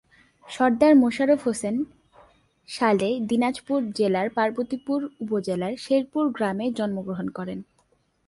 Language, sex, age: Bengali, female, 19-29